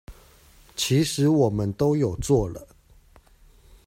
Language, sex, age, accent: Chinese, male, 30-39, 出生地：桃園市